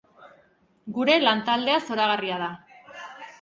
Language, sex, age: Basque, female, 30-39